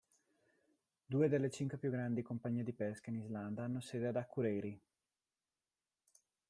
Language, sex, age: Italian, male, 30-39